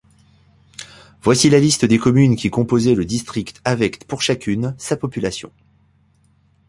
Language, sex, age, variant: French, male, 40-49, Français de métropole